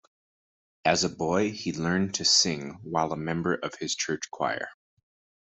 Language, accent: English, Canadian English